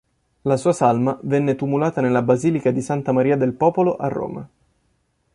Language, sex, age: Italian, male, 19-29